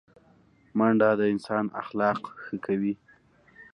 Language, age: Pashto, under 19